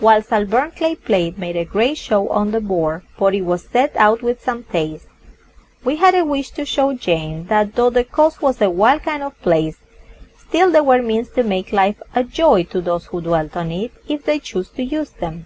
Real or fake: real